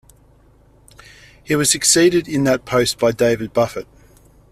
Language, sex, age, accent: English, male, 30-39, Australian English